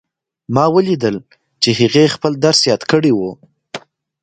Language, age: Pashto, 19-29